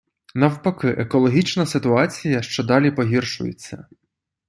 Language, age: Ukrainian, 19-29